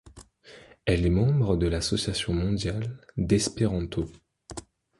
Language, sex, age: French, male, 19-29